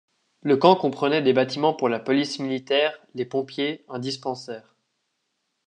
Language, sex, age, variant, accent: French, male, under 19, Français d'Europe, Français de Suisse